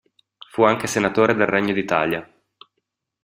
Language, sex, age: Italian, male, 30-39